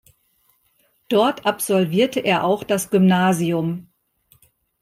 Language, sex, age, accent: German, female, 50-59, Deutschland Deutsch